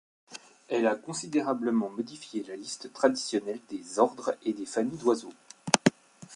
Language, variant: French, Français de métropole